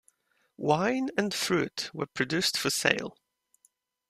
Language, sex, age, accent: English, male, 19-29, England English